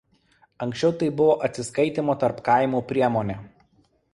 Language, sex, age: Lithuanian, male, 19-29